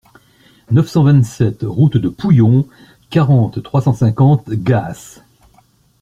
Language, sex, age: French, male, 60-69